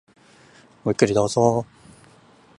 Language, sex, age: Japanese, male, 19-29